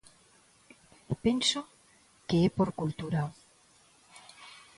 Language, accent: Galician, Neofalante